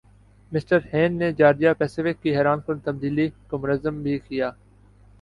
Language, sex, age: Urdu, male, 19-29